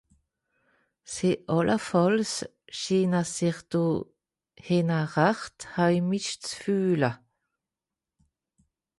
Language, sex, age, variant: Swiss German, female, 50-59, Südniederàlemmànisch (Kolmer, Gawìller, Mìlhüüsa, Àltkìrich, usw.)